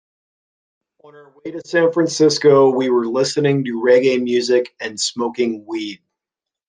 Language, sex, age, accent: English, male, 40-49, United States English